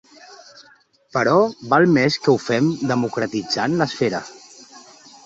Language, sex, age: Catalan, male, 30-39